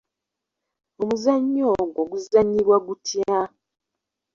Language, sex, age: Ganda, female, 19-29